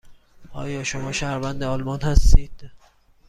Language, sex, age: Persian, male, 30-39